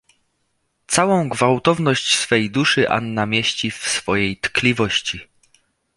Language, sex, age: Polish, male, 30-39